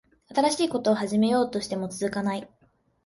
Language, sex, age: Japanese, female, 19-29